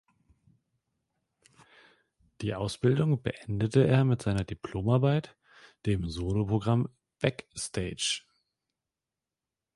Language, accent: German, Deutschland Deutsch